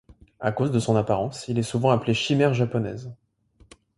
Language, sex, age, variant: French, male, 19-29, Français de métropole